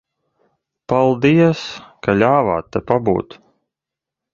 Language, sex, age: Latvian, male, 30-39